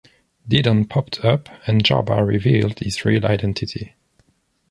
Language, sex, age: English, male, 30-39